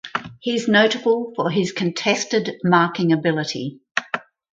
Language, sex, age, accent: English, female, 60-69, Australian English